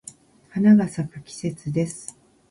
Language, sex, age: Japanese, female, 60-69